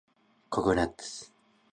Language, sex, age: Japanese, male, 19-29